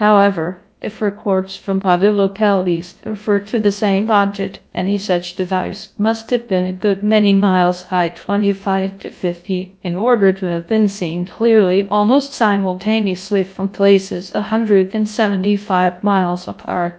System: TTS, GlowTTS